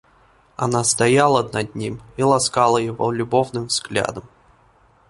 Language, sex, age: Russian, male, 19-29